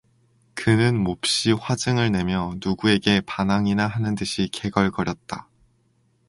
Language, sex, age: Korean, male, 19-29